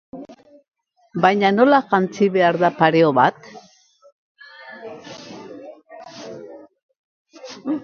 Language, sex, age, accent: Basque, female, 70-79, Mendebalekoa (Araba, Bizkaia, Gipuzkoako mendebaleko herri batzuk)